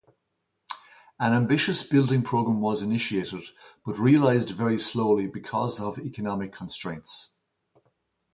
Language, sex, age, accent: English, male, 50-59, Irish English